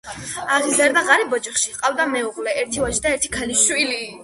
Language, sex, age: Georgian, female, under 19